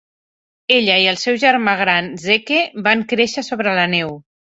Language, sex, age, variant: Catalan, female, 40-49, Central